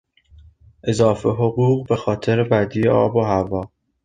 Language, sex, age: Persian, male, under 19